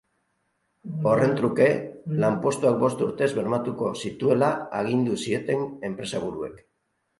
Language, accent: Basque, Mendebalekoa (Araba, Bizkaia, Gipuzkoako mendebaleko herri batzuk)